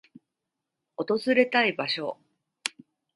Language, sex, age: Japanese, female, 30-39